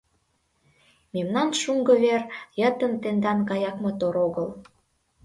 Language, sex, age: Mari, female, under 19